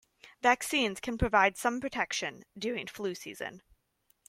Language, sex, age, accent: English, female, 19-29, United States English